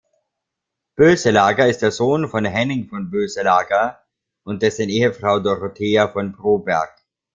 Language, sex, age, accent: German, male, 30-39, Österreichisches Deutsch